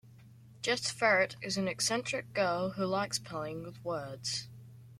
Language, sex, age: English, male, under 19